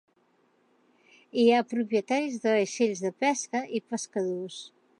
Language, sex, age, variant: Catalan, female, 40-49, Central